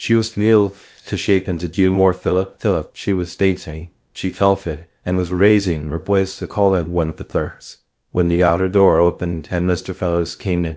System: TTS, VITS